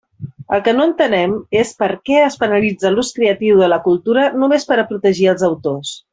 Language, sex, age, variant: Catalan, female, 40-49, Central